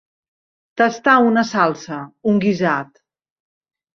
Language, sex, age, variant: Catalan, female, 50-59, Central